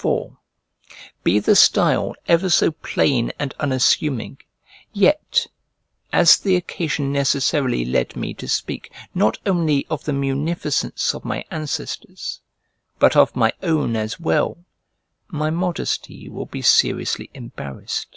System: none